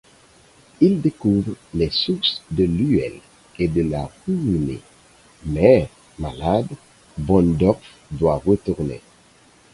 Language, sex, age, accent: French, male, 40-49, Français d’Haïti